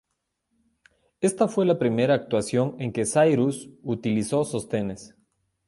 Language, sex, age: Spanish, male, 40-49